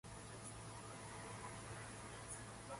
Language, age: English, 19-29